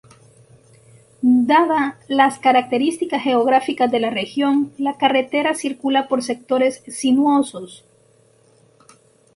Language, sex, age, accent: Spanish, female, 19-29, América central